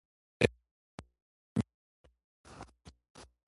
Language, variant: French, Français de métropole